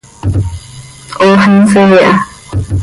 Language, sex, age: Seri, female, 30-39